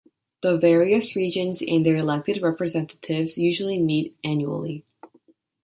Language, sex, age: English, female, 19-29